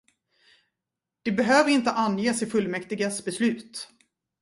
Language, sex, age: Swedish, female, 40-49